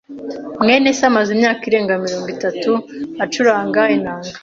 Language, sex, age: Kinyarwanda, female, 19-29